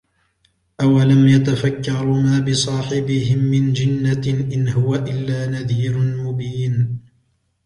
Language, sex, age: Arabic, male, 19-29